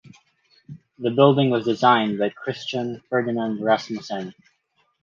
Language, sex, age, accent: English, male, 19-29, Filipino